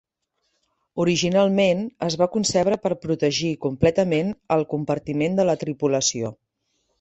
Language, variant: Catalan, Central